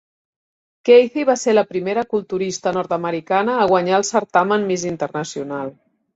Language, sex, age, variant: Catalan, female, 40-49, Central